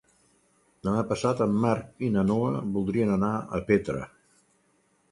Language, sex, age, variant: Catalan, male, 70-79, Central